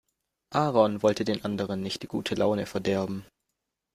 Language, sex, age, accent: German, male, under 19, Deutschland Deutsch